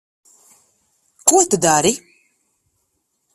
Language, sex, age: Latvian, female, 30-39